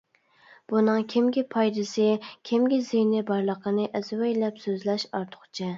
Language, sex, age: Uyghur, female, 19-29